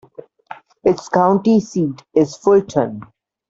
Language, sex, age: English, male, 19-29